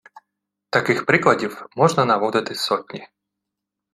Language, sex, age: Ukrainian, male, 30-39